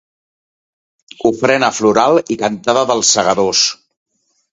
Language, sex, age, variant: Catalan, male, 40-49, Central